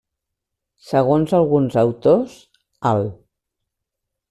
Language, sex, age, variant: Catalan, female, 50-59, Central